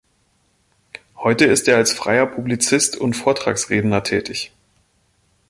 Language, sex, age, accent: German, male, 30-39, Deutschland Deutsch